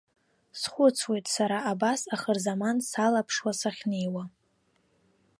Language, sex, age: Abkhazian, female, 19-29